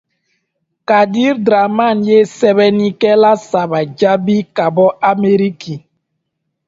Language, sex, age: Dyula, male, 19-29